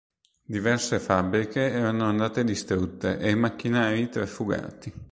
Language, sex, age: Italian, male, 19-29